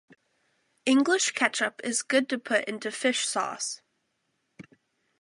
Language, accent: English, United States English